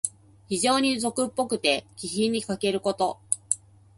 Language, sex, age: Japanese, female, 30-39